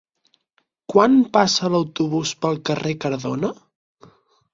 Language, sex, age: Catalan, male, 19-29